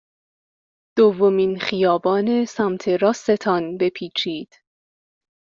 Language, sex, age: Persian, female, 19-29